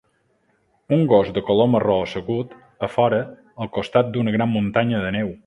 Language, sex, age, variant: Catalan, male, 40-49, Balear